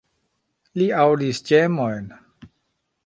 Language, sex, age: Esperanto, male, 50-59